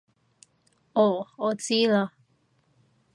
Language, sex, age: Cantonese, female, 30-39